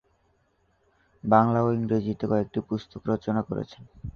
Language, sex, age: Bengali, male, 19-29